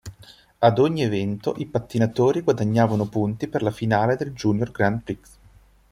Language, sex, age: Italian, male, 19-29